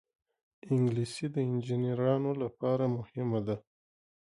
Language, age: Pashto, 40-49